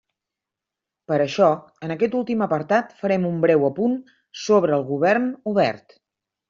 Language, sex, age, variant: Catalan, female, 50-59, Central